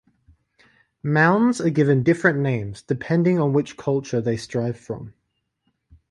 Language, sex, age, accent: English, male, 19-29, Australian English